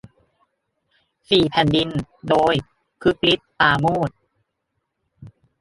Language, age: Thai, 19-29